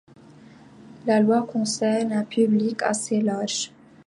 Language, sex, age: French, female, 19-29